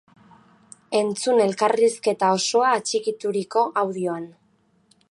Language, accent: Basque, Erdialdekoa edo Nafarra (Gipuzkoa, Nafarroa)